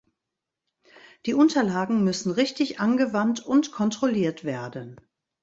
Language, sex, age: German, female, 60-69